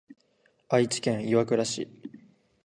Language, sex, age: Japanese, male, 19-29